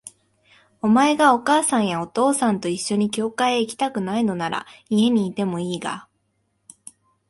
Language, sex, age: Japanese, female, 19-29